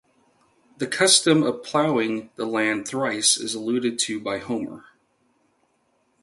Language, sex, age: English, male, 19-29